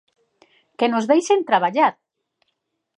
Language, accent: Galician, Normativo (estándar)